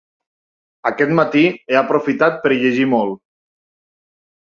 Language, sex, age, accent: Catalan, male, 30-39, Lleidatà